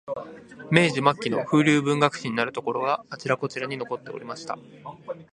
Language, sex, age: Japanese, male, 19-29